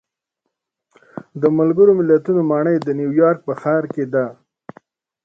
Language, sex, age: Pashto, male, 30-39